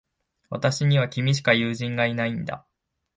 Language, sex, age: Japanese, male, 19-29